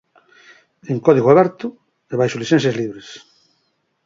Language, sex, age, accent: Galician, male, 50-59, Atlántico (seseo e gheada)